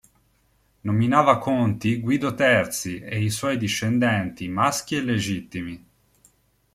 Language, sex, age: Italian, male, 19-29